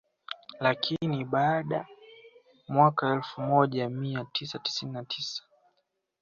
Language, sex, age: Swahili, male, 19-29